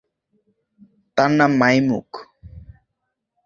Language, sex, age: Bengali, male, under 19